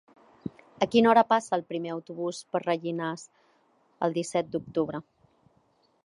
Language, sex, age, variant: Catalan, female, 40-49, Central